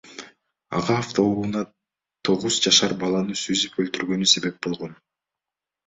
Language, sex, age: Kyrgyz, male, 19-29